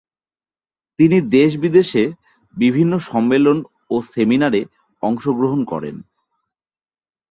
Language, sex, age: Bengali, male, 19-29